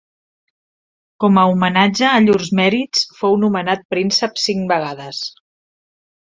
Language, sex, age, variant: Catalan, female, 40-49, Central